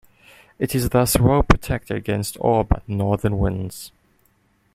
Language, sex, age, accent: English, male, 19-29, Southern African (South Africa, Zimbabwe, Namibia)